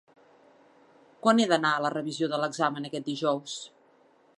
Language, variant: Catalan, Central